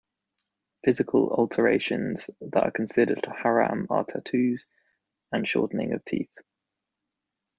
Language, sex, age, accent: English, male, 19-29, England English